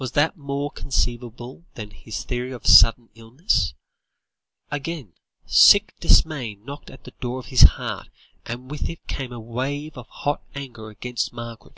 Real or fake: real